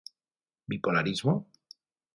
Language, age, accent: Galician, 50-59, Atlántico (seseo e gheada); Normativo (estándar)